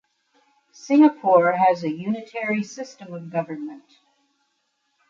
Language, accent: English, United States English